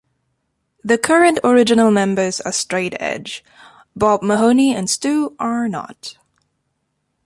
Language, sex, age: English, female, 19-29